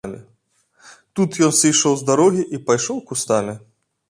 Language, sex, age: Belarusian, male, 30-39